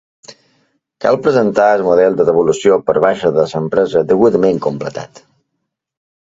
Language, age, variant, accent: Catalan, 19-29, Balear, mallorquí